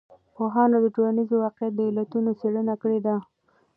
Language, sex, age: Pashto, female, 19-29